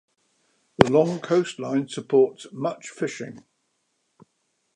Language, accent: English, England English